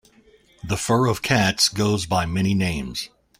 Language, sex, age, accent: English, male, 40-49, United States English